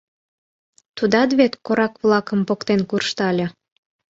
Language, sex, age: Mari, female, 19-29